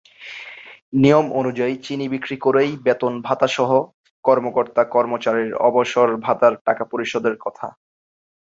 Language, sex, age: Bengali, male, 19-29